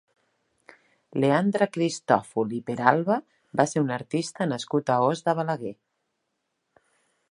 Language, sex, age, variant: Catalan, female, 40-49, Central